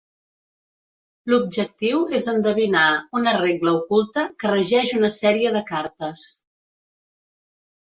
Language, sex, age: Catalan, female, 50-59